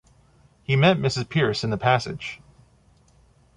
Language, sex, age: English, male, 40-49